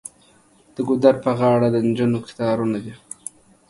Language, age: Pashto, 19-29